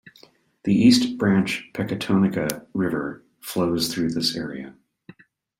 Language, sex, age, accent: English, male, 50-59, United States English